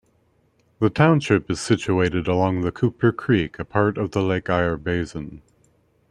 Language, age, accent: English, 40-49, United States English